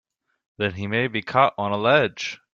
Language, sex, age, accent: English, male, 19-29, United States English